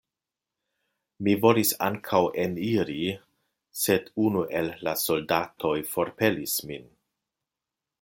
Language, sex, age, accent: Esperanto, male, 50-59, Internacia